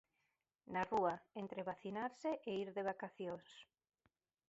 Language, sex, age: Galician, female, 40-49